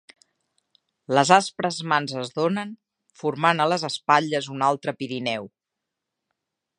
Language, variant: Catalan, Nord-Occidental